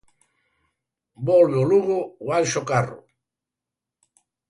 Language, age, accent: Galician, 70-79, Atlántico (seseo e gheada)